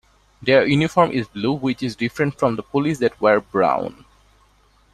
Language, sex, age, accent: English, male, 19-29, India and South Asia (India, Pakistan, Sri Lanka)